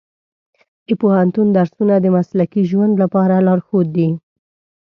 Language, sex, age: Pashto, female, 19-29